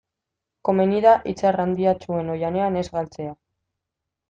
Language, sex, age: Basque, female, 19-29